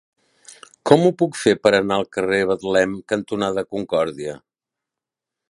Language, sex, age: Catalan, male, 60-69